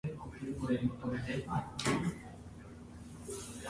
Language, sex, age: English, male, 19-29